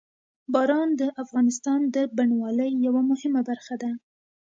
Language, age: Pashto, 19-29